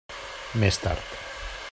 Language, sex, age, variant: Catalan, male, 50-59, Central